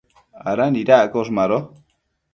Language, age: Matsés, 19-29